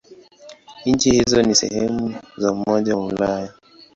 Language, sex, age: Swahili, female, 19-29